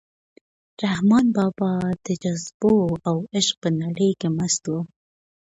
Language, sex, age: Pashto, female, 19-29